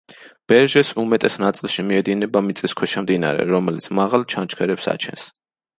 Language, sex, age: Georgian, male, 19-29